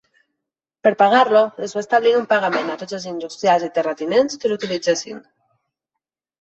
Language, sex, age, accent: Catalan, female, 30-39, valencià